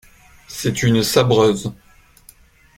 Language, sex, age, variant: French, male, 19-29, Français de métropole